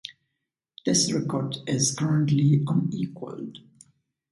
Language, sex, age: English, male, 19-29